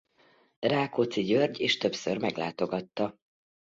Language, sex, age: Hungarian, female, 40-49